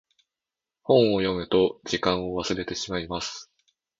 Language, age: Japanese, under 19